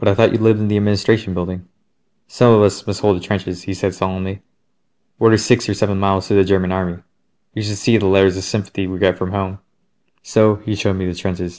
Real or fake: real